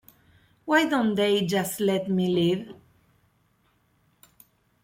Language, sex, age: Spanish, female, 40-49